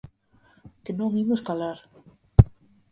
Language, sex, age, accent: Galician, female, under 19, Normativo (estándar)